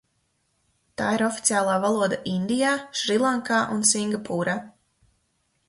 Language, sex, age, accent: Latvian, female, 19-29, Vidus dialekts